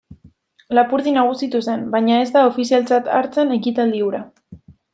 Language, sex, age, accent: Basque, female, 19-29, Mendebalekoa (Araba, Bizkaia, Gipuzkoako mendebaleko herri batzuk)